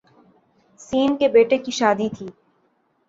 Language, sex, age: Urdu, female, 19-29